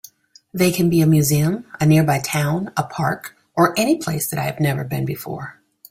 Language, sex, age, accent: English, female, 40-49, United States English